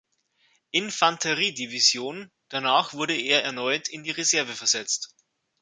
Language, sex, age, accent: German, male, 30-39, Deutschland Deutsch